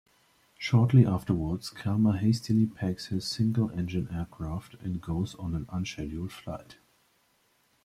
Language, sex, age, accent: English, male, 19-29, United States English